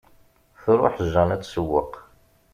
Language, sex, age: Kabyle, male, 40-49